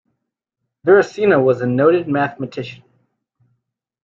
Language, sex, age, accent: English, male, 30-39, United States English